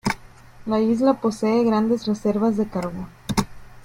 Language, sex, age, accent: Spanish, female, 19-29, México